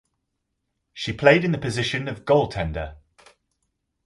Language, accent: English, England English